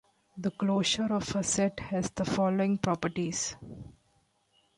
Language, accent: English, India and South Asia (India, Pakistan, Sri Lanka)